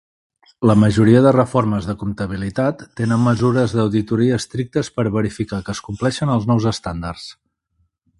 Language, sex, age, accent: Catalan, male, 40-49, Empordanès